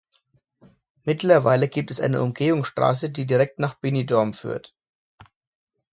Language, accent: German, Deutschland Deutsch